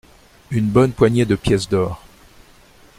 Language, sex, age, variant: French, male, 60-69, Français de métropole